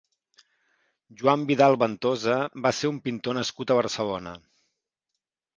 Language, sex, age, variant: Catalan, male, 40-49, Central